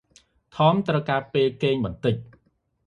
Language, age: Khmer, 30-39